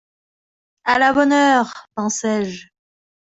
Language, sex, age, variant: French, female, 30-39, Français de métropole